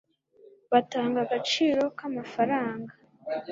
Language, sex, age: Kinyarwanda, female, 19-29